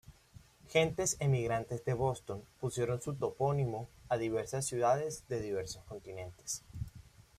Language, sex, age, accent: Spanish, male, 19-29, Caribe: Cuba, Venezuela, Puerto Rico, República Dominicana, Panamá, Colombia caribeña, México caribeño, Costa del golfo de México